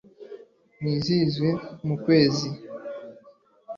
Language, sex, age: Kinyarwanda, male, under 19